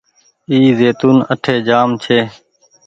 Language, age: Goaria, 19-29